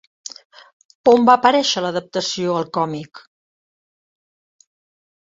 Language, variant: Catalan, Central